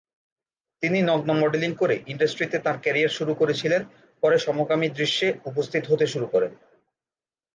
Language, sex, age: Bengali, male, 19-29